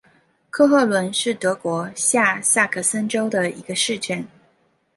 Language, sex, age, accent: Chinese, female, 19-29, 出生地：黑龙江省